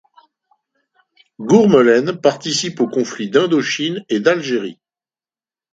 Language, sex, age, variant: French, male, 60-69, Français de métropole